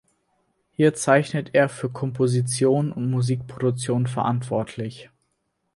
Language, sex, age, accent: German, male, 19-29, Deutschland Deutsch